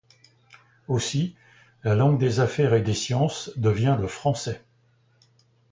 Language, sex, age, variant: French, male, 70-79, Français de métropole